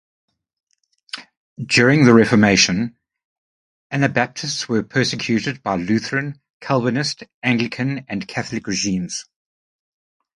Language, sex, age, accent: English, male, 40-49, Southern African (South Africa, Zimbabwe, Namibia)